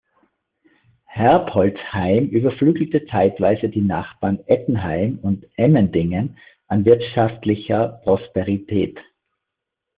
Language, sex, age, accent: German, male, 50-59, Österreichisches Deutsch